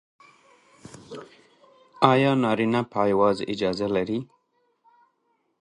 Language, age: Pashto, 30-39